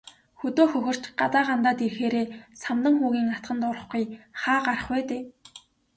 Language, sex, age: Mongolian, female, 19-29